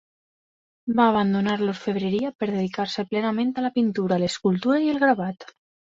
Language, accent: Catalan, valencià